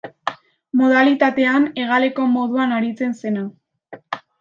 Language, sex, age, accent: Basque, female, under 19, Mendebalekoa (Araba, Bizkaia, Gipuzkoako mendebaleko herri batzuk)